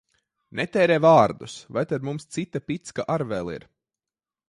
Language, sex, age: Latvian, male, 19-29